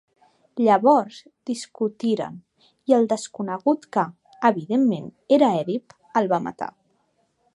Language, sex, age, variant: Catalan, female, 19-29, Central